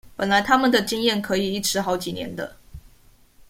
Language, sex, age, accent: Chinese, female, 19-29, 出生地：臺北市